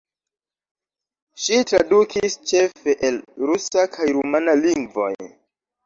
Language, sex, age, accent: Esperanto, male, 19-29, Internacia